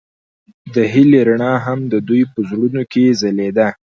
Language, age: Pashto, 19-29